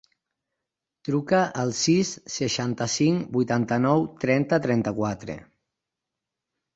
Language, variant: Catalan, Nord-Occidental